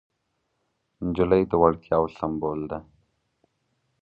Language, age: Pashto, 19-29